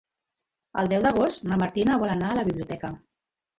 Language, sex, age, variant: Catalan, female, 60-69, Central